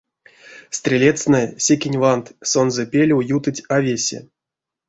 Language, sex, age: Erzya, male, 30-39